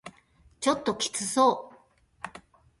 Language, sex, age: Japanese, female, 50-59